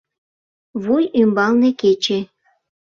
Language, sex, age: Mari, female, 19-29